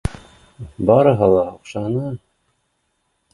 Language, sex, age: Bashkir, male, 50-59